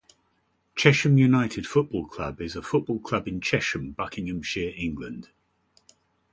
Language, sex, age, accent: English, male, 60-69, England English